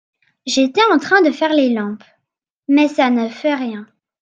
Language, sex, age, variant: French, female, under 19, Français de métropole